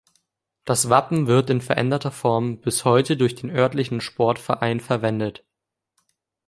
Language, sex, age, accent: German, male, under 19, Deutschland Deutsch